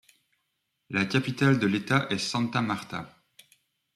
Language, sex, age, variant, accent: French, male, 30-39, Français d'Europe, Français de Belgique